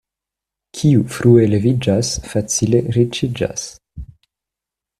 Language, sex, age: Esperanto, male, 19-29